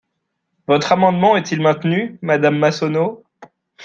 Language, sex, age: French, male, 19-29